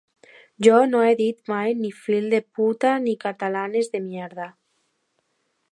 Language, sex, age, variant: Catalan, female, under 19, Alacantí